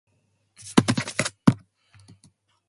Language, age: English, 19-29